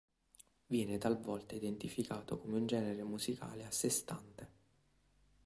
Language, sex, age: Italian, male, 19-29